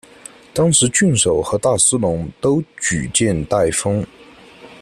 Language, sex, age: Chinese, male, 19-29